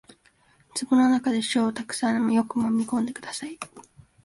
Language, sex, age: Japanese, female, 19-29